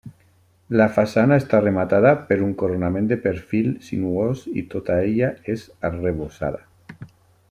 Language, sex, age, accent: Catalan, male, 40-49, valencià